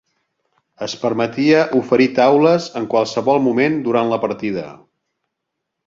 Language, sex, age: Catalan, male, 60-69